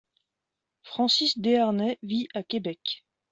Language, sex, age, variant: French, female, 30-39, Français de métropole